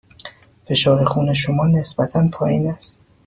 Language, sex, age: Persian, male, 30-39